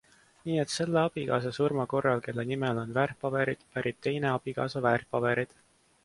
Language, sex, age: Estonian, male, 19-29